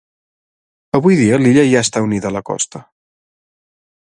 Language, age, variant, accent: Catalan, 30-39, Central, central; Garrotxi